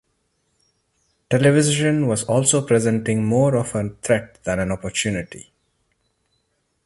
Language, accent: English, India and South Asia (India, Pakistan, Sri Lanka)